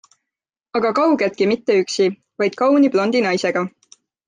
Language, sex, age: Estonian, female, 19-29